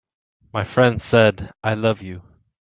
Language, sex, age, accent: English, male, 19-29, United States English